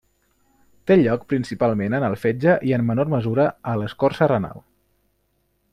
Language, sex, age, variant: Catalan, male, 19-29, Central